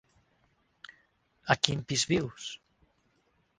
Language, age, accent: Catalan, 50-59, Tortosí